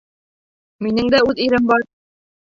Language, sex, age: Bashkir, female, 19-29